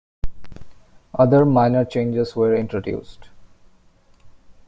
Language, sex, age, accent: English, male, 19-29, India and South Asia (India, Pakistan, Sri Lanka)